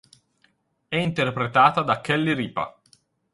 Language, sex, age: Italian, male, 30-39